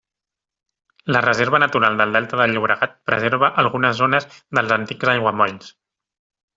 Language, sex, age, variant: Catalan, male, 30-39, Central